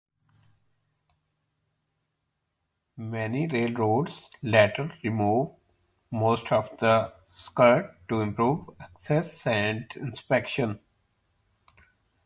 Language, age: English, 30-39